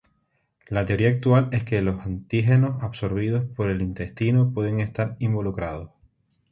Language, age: Spanish, 19-29